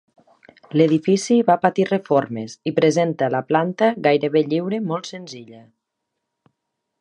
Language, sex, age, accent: Catalan, female, 30-39, Lleidatà